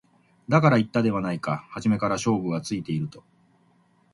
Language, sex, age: Japanese, male, 50-59